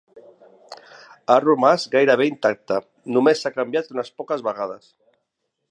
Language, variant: Catalan, Central